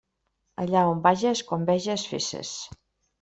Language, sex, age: Catalan, female, 60-69